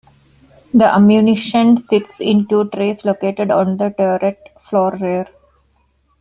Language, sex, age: English, female, 40-49